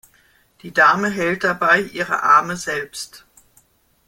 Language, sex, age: German, male, 50-59